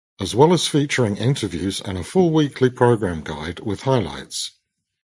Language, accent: English, England English